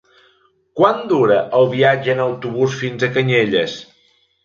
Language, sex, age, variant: Catalan, male, 50-59, Central